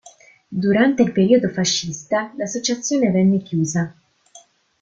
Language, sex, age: Italian, female, 19-29